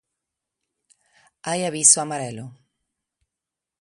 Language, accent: Galician, Normativo (estándar)